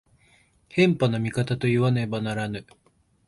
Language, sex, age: Japanese, male, 19-29